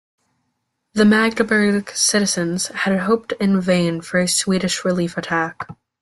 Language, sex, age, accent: English, female, 19-29, United States English